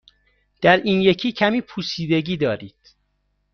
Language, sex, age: Persian, male, 30-39